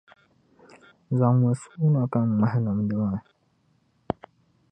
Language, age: Dagbani, 19-29